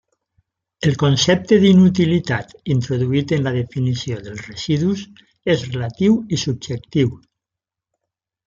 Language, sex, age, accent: Catalan, male, 60-69, valencià